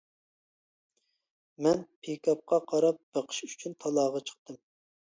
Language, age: Uyghur, 19-29